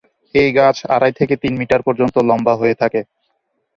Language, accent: Bengali, Native